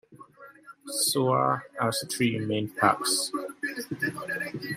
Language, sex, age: English, male, 19-29